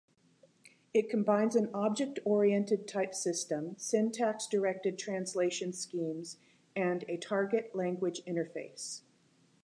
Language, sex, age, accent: English, female, 60-69, United States English